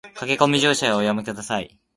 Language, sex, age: Japanese, male, 19-29